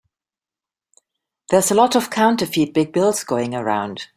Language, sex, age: English, female, 40-49